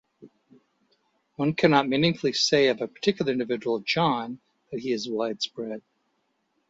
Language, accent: English, United States English